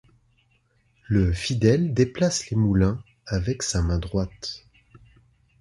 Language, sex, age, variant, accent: French, male, 40-49, Français d'Europe, Français de Suisse